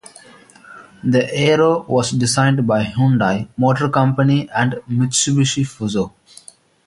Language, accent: English, India and South Asia (India, Pakistan, Sri Lanka)